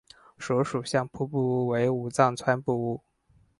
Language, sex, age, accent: Chinese, male, 19-29, 出生地：四川省